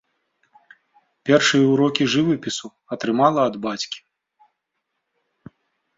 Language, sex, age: Belarusian, male, 40-49